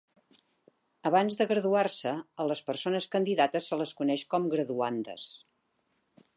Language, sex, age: Catalan, female, 60-69